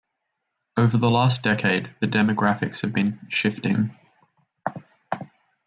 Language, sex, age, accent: English, male, under 19, Australian English